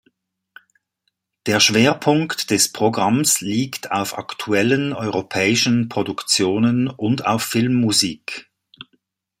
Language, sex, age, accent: German, male, 60-69, Schweizerdeutsch